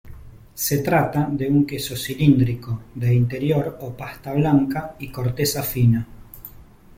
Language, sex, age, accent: Spanish, male, 40-49, Rioplatense: Argentina, Uruguay, este de Bolivia, Paraguay